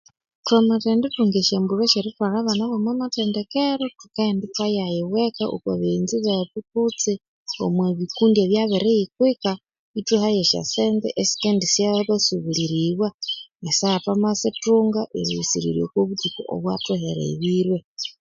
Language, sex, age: Konzo, female, 40-49